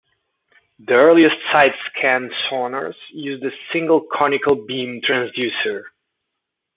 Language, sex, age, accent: English, male, 30-39, United States English